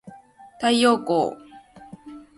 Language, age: Japanese, 19-29